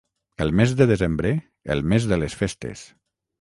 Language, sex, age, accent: Catalan, male, 40-49, valencià